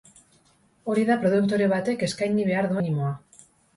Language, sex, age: Basque, female, 40-49